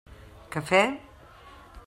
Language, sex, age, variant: Catalan, female, 50-59, Central